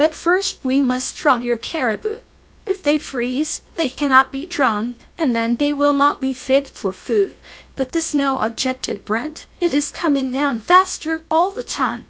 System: TTS, GlowTTS